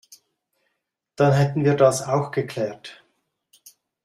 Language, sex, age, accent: German, male, 50-59, Schweizerdeutsch